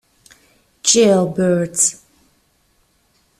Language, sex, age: Italian, female, 19-29